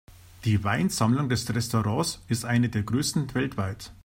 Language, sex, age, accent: German, male, 50-59, Deutschland Deutsch